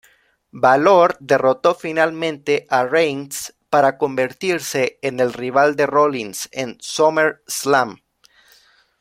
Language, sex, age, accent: Spanish, male, 19-29, México